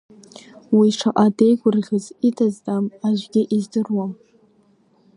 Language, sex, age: Abkhazian, female, under 19